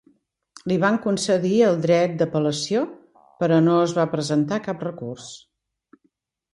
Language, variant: Catalan, Central